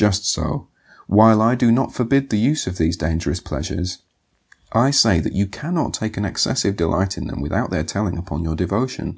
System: none